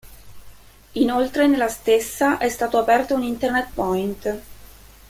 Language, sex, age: Italian, female, 19-29